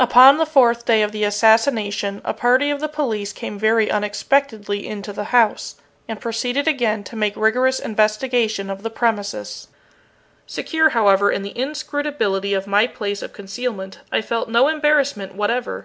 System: none